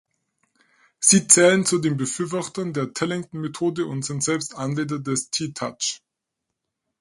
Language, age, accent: German, 40-49, Deutschland Deutsch